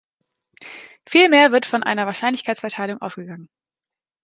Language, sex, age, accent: German, male, 19-29, Deutschland Deutsch